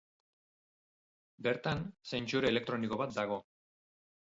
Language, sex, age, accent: Basque, male, 40-49, Mendebalekoa (Araba, Bizkaia, Gipuzkoako mendebaleko herri batzuk)